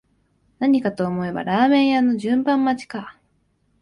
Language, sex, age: Japanese, female, 19-29